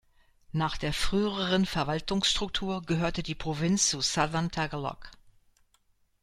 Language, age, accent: German, 60-69, Deutschland Deutsch